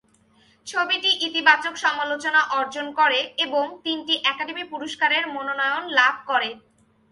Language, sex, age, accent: Bengali, female, 19-29, Bangla